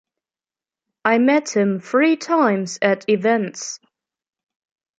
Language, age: English, 19-29